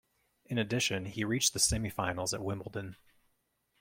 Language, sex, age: English, male, 30-39